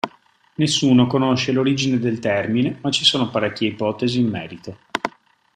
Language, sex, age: Italian, male, 30-39